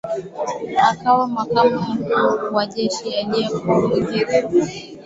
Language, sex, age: Swahili, female, 19-29